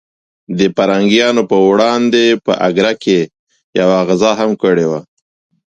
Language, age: Pashto, 40-49